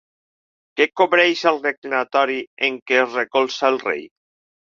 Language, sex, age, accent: Catalan, male, 50-59, valencià